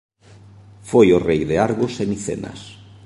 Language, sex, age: Galician, male, 30-39